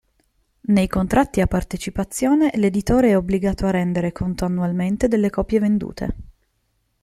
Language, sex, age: Italian, female, 30-39